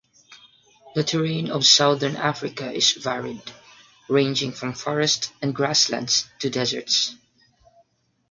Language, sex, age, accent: English, male, 19-29, United States English; Filipino